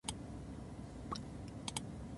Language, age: Japanese, 19-29